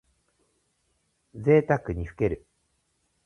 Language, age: Japanese, 30-39